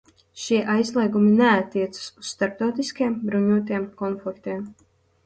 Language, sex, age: Latvian, female, 19-29